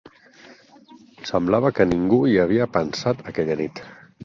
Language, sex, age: Catalan, male, 40-49